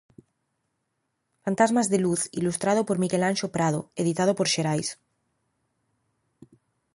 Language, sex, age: Galician, female, 30-39